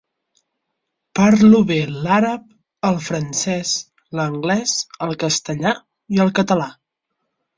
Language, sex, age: Catalan, male, 19-29